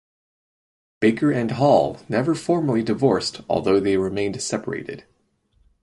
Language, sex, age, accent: English, male, 19-29, United States English